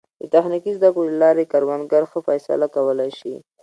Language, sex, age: Pashto, female, 19-29